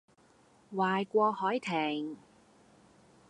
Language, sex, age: Cantonese, female, 30-39